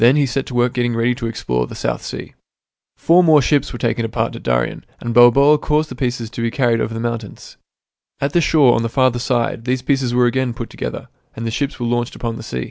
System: none